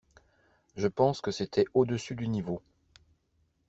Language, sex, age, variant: French, male, 50-59, Français de métropole